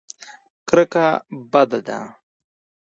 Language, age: Pashto, 19-29